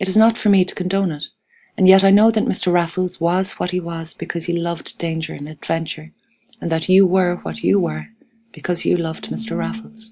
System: none